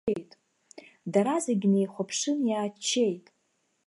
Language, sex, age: Abkhazian, female, 30-39